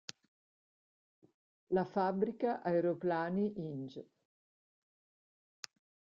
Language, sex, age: Italian, female, 60-69